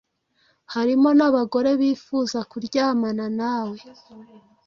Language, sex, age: Kinyarwanda, female, 30-39